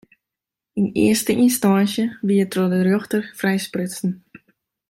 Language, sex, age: Western Frisian, female, 30-39